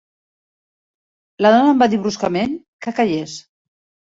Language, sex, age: Catalan, female, 50-59